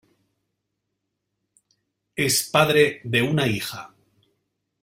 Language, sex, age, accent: Spanish, male, 40-49, España: Norte peninsular (Asturias, Castilla y León, Cantabria, País Vasco, Navarra, Aragón, La Rioja, Guadalajara, Cuenca)